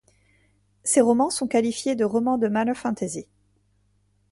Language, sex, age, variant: French, female, 19-29, Français de métropole